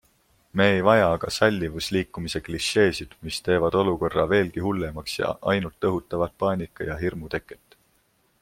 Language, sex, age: Estonian, male, 19-29